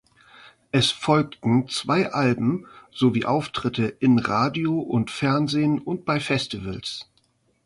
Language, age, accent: German, 50-59, Deutschland Deutsch